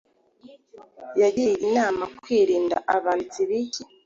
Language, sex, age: Kinyarwanda, female, 19-29